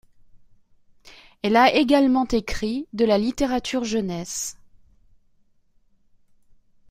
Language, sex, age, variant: French, female, 30-39, Français de métropole